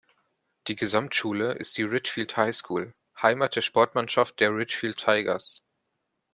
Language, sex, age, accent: German, male, 19-29, Deutschland Deutsch